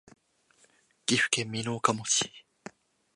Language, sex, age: Japanese, male, under 19